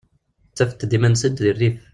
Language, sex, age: Kabyle, male, 19-29